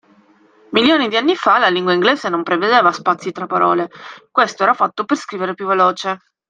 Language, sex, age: Italian, female, 19-29